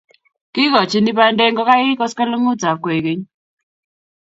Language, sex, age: Kalenjin, female, 19-29